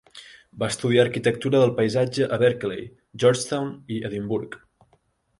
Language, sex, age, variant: Catalan, male, 19-29, Central